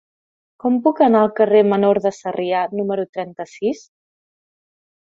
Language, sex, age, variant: Catalan, female, 30-39, Central